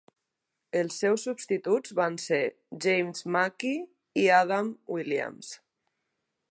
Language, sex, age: Catalan, female, 30-39